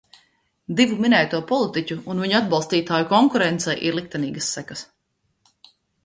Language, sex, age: Latvian, female, 50-59